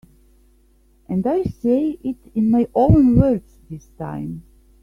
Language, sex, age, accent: English, female, 50-59, Australian English